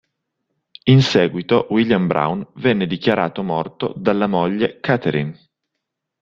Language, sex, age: Italian, male, 30-39